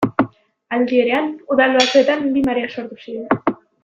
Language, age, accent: Basque, under 19, Mendebalekoa (Araba, Bizkaia, Gipuzkoako mendebaleko herri batzuk)